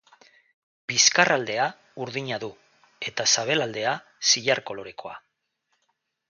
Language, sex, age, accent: Basque, male, 40-49, Mendebalekoa (Araba, Bizkaia, Gipuzkoako mendebaleko herri batzuk)